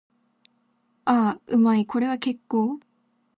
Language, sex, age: Japanese, female, under 19